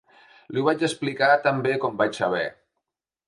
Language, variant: Catalan, Central